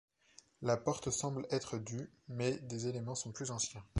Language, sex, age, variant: French, male, 19-29, Français de métropole